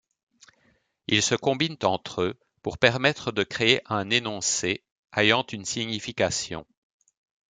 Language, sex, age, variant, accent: French, male, 40-49, Français d'Europe, Français de Belgique